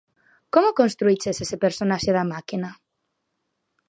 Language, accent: Galician, Oriental (común en zona oriental); Normativo (estándar)